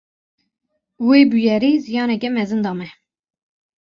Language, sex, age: Kurdish, female, 19-29